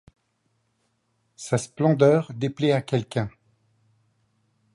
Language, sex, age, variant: French, male, 50-59, Français de métropole